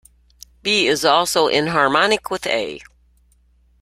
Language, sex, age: English, female, 60-69